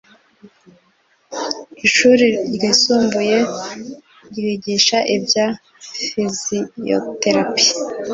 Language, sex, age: Kinyarwanda, female, 19-29